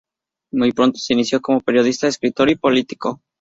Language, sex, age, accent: Spanish, male, 19-29, México